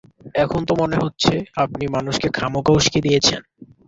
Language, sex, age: Bengali, male, under 19